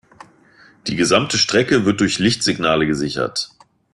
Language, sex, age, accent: German, male, 40-49, Deutschland Deutsch